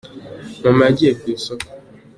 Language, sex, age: Kinyarwanda, male, 19-29